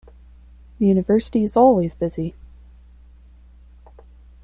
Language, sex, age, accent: English, female, 19-29, United States English